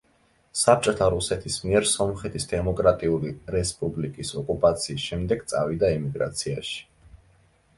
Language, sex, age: Georgian, male, 19-29